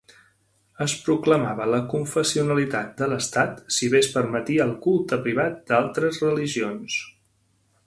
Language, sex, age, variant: Catalan, male, 40-49, Central